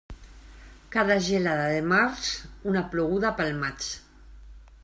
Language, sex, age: Catalan, female, 40-49